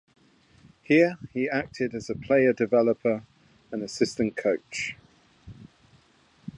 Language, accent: English, England English